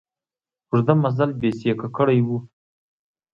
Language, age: Pashto, 40-49